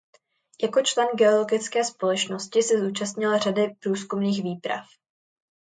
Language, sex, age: Czech, female, under 19